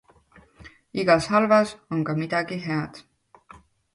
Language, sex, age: Estonian, female, 30-39